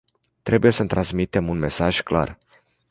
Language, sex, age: Romanian, male, 19-29